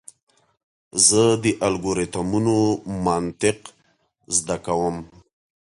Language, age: Pashto, 30-39